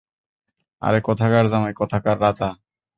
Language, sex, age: Bengali, male, 19-29